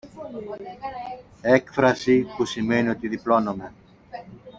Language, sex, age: Greek, male, 40-49